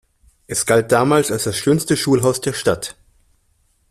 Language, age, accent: German, 30-39, Deutschland Deutsch